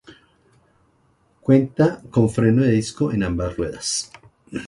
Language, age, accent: Spanish, 40-49, Andino-Pacífico: Colombia, Perú, Ecuador, oeste de Bolivia y Venezuela andina